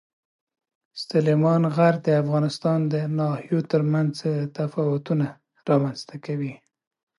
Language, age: Pashto, 19-29